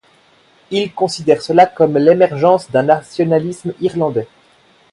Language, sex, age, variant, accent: French, male, 19-29, Français d'Europe, Français de Suisse